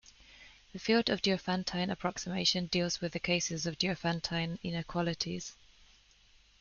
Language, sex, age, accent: English, female, 30-39, England English